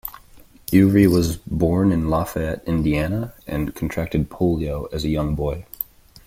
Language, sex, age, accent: English, male, 19-29, United States English